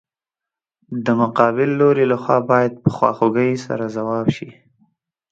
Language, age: Pashto, 19-29